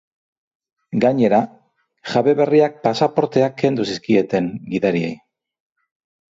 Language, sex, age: Basque, male, 50-59